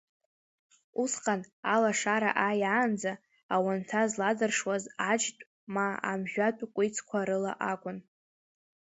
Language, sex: Abkhazian, female